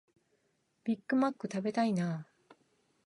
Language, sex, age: Japanese, female, 50-59